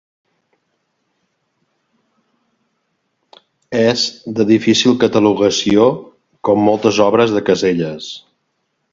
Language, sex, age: Catalan, male, 60-69